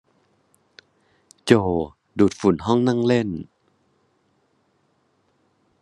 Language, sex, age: Thai, male, 19-29